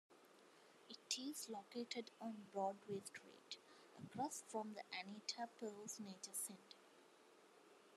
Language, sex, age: English, female, 19-29